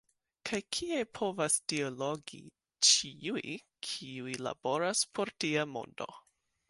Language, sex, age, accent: Esperanto, female, 30-39, Internacia